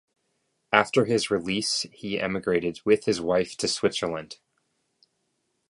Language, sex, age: English, male, 30-39